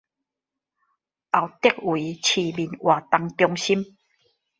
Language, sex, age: Chinese, female, 50-59